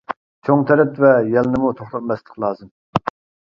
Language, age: Uyghur, 30-39